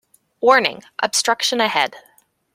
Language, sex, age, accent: English, female, 19-29, Canadian English